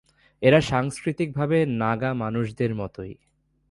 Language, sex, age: Bengali, male, 19-29